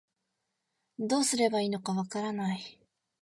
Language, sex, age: Japanese, female, 19-29